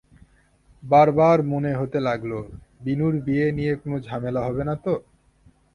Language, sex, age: Bengali, male, 19-29